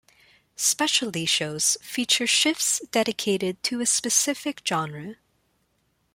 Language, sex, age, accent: English, female, 19-29, Filipino